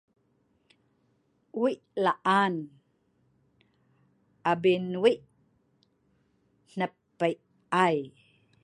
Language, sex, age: Sa'ban, female, 50-59